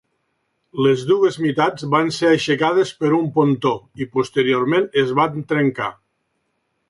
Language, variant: Catalan, Nord-Occidental